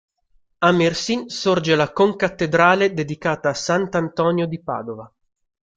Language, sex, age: Italian, male, 30-39